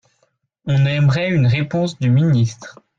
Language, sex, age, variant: French, male, 19-29, Français de métropole